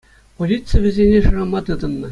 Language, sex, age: Chuvash, male, 40-49